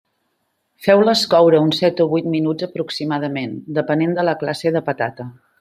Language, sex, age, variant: Catalan, female, 50-59, Central